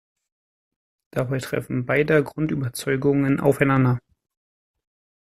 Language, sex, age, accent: German, male, 19-29, Deutschland Deutsch